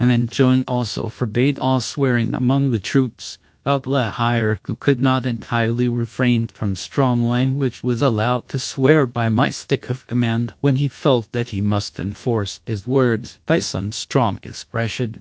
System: TTS, GlowTTS